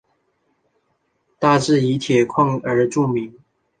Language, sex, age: Chinese, male, under 19